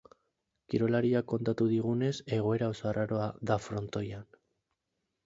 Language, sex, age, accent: Basque, male, 19-29, Mendebalekoa (Araba, Bizkaia, Gipuzkoako mendebaleko herri batzuk)